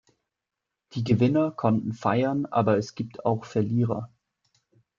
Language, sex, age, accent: German, male, 19-29, Deutschland Deutsch